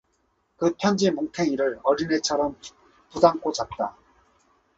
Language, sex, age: Korean, male, 40-49